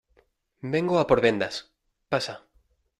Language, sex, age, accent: Spanish, male, 19-29, España: Centro-Sur peninsular (Madrid, Toledo, Castilla-La Mancha)